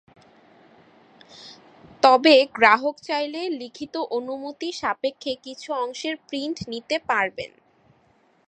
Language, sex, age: Bengali, male, 19-29